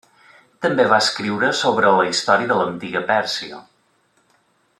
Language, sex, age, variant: Catalan, male, 30-39, Balear